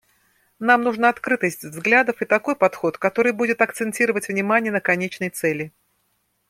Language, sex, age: Russian, female, 50-59